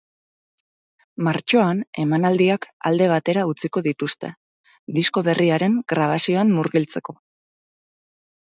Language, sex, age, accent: Basque, female, 30-39, Mendebalekoa (Araba, Bizkaia, Gipuzkoako mendebaleko herri batzuk)